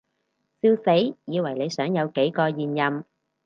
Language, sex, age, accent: Cantonese, female, 30-39, 广州音